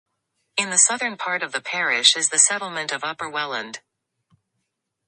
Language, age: English, under 19